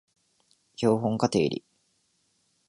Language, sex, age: Japanese, male, 19-29